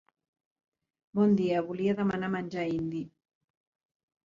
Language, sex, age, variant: Catalan, female, 60-69, Central